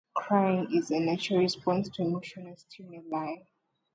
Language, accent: English, United States English